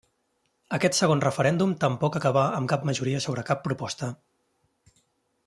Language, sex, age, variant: Catalan, male, 30-39, Central